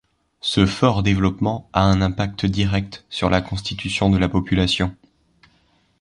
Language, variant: French, Français de métropole